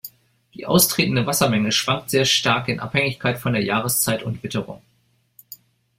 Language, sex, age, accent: German, male, 40-49, Deutschland Deutsch